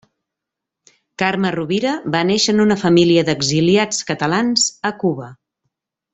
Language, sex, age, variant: Catalan, female, 40-49, Central